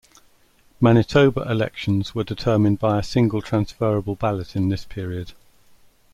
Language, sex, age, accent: English, male, 60-69, England English